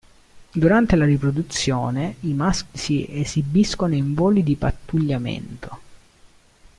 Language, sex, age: Italian, male, 19-29